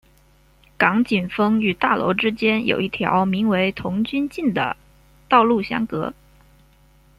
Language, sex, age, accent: Chinese, female, 19-29, 出生地：江西省